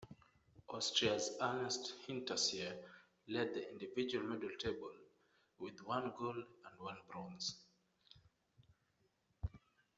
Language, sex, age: English, male, 19-29